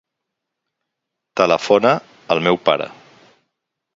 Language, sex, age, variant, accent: Catalan, male, 50-59, Central, Barceloní